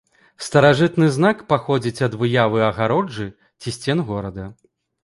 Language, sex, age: Belarusian, male, 30-39